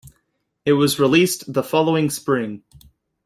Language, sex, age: English, male, 19-29